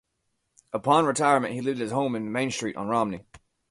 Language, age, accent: English, 30-39, United States English